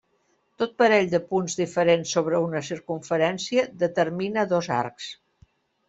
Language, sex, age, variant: Catalan, female, 60-69, Central